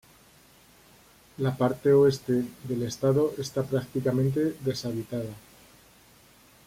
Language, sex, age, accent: Spanish, male, 40-49, España: Centro-Sur peninsular (Madrid, Toledo, Castilla-La Mancha)